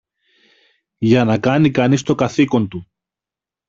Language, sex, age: Greek, male, 40-49